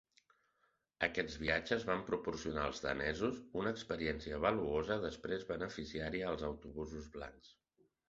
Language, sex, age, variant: Catalan, male, 30-39, Central